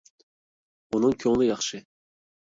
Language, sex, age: Uyghur, male, 30-39